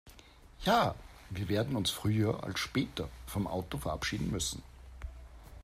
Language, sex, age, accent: German, male, 50-59, Österreichisches Deutsch